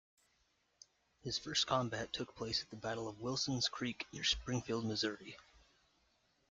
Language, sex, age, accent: English, male, 19-29, United States English